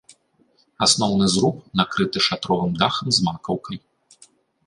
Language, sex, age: Belarusian, male, 30-39